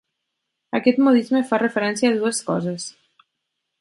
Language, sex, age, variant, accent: Catalan, female, 30-39, Nord-Occidental, Lleidatà